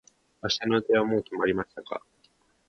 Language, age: Japanese, under 19